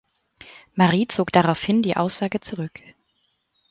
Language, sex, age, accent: German, female, 30-39, Deutschland Deutsch